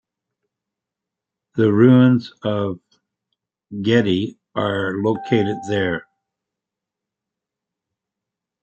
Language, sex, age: English, male, 50-59